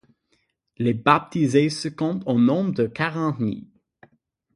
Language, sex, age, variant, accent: French, male, 19-29, Français d'Amérique du Nord, Français du Canada